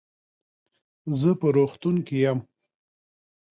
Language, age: Pashto, 40-49